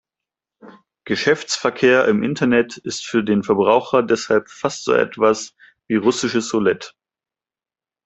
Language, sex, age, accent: German, male, 19-29, Deutschland Deutsch